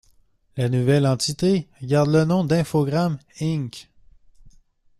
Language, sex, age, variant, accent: French, male, 19-29, Français d'Amérique du Nord, Français du Canada